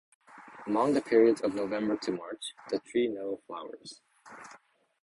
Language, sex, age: English, male, 19-29